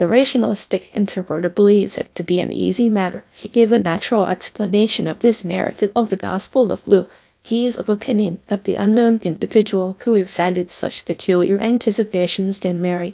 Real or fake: fake